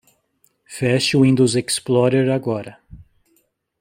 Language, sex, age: Portuguese, male, 40-49